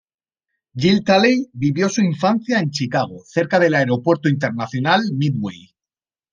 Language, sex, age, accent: Spanish, male, 40-49, España: Centro-Sur peninsular (Madrid, Toledo, Castilla-La Mancha)